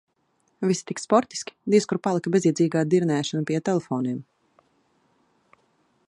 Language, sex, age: Latvian, female, 30-39